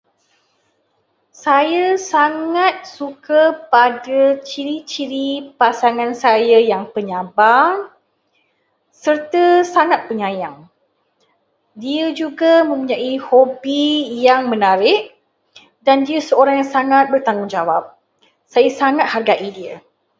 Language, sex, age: Malay, female, 30-39